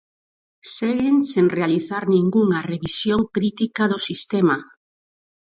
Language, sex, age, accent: Galician, female, 40-49, Normativo (estándar)